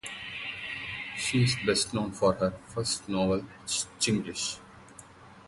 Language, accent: English, India and South Asia (India, Pakistan, Sri Lanka)